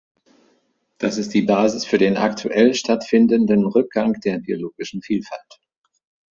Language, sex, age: German, male, 50-59